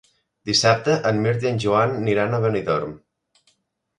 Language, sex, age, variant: Catalan, male, 19-29, Central